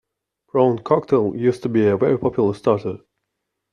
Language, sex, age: English, male, 19-29